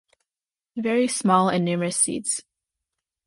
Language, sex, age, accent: English, female, under 19, United States English